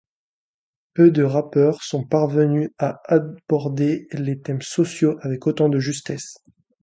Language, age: French, 19-29